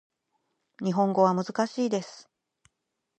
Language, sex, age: Japanese, female, 50-59